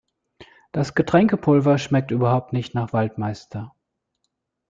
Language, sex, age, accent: German, male, 40-49, Deutschland Deutsch